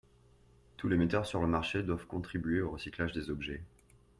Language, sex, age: French, male, 30-39